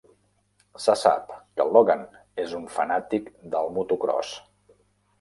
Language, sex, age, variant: Catalan, male, 50-59, Central